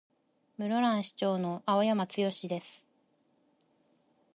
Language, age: Japanese, 19-29